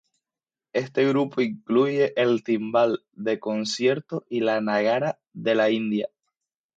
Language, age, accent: Spanish, 19-29, España: Islas Canarias